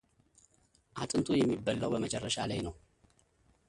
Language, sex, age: Amharic, male, 30-39